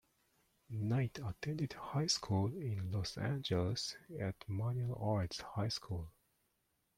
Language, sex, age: English, male, 40-49